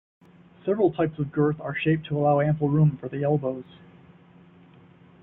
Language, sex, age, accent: English, male, 50-59, United States English